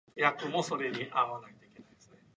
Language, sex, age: English, male, under 19